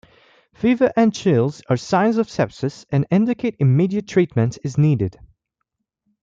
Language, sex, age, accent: English, male, 19-29, England English